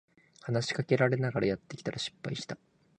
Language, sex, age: Japanese, male, 19-29